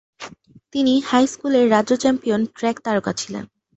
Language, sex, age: Bengali, female, under 19